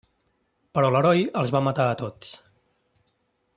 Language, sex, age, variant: Catalan, male, 30-39, Central